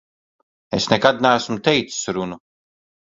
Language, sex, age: Latvian, male, 30-39